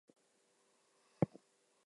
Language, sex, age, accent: English, female, 19-29, Southern African (South Africa, Zimbabwe, Namibia)